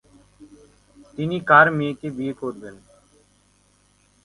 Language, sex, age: Bengali, male, 19-29